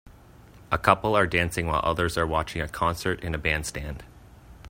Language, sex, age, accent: English, male, 19-29, Canadian English